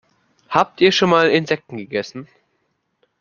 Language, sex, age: German, male, under 19